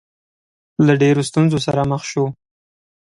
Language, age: Pashto, 19-29